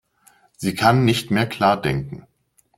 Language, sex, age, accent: German, male, 40-49, Deutschland Deutsch